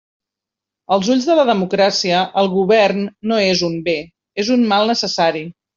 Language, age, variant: Catalan, 40-49, Central